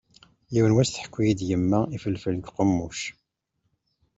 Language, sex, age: Kabyle, male, 50-59